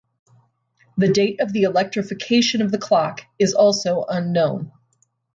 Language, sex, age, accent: English, female, 30-39, United States English